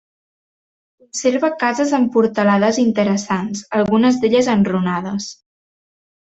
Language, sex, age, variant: Catalan, female, 19-29, Central